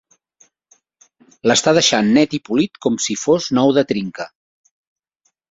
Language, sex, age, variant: Catalan, male, 50-59, Central